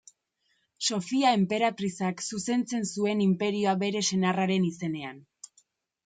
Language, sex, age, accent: Basque, female, 19-29, Erdialdekoa edo Nafarra (Gipuzkoa, Nafarroa)